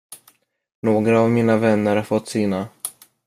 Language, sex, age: Swedish, male, under 19